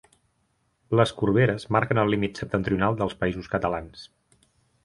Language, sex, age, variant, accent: Catalan, male, 30-39, Central, tarragoní